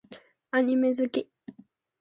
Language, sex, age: Japanese, female, under 19